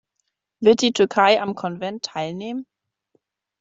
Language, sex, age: German, female, 19-29